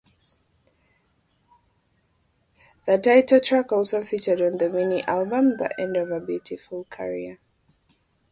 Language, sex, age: English, female, 19-29